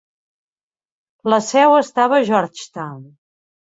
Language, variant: Catalan, Central